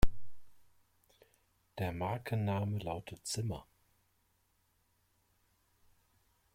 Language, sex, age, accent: German, male, 40-49, Deutschland Deutsch